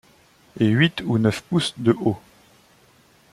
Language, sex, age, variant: French, male, 19-29, Français de métropole